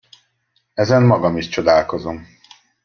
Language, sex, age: Hungarian, male, 50-59